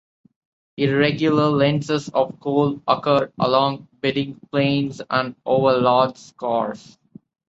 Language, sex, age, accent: English, male, 19-29, India and South Asia (India, Pakistan, Sri Lanka)